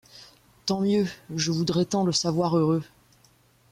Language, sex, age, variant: French, female, 19-29, Français de métropole